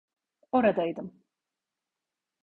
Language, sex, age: Turkish, female, 40-49